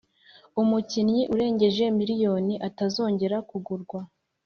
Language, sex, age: Kinyarwanda, female, 19-29